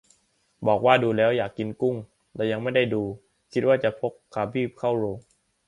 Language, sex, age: Thai, male, under 19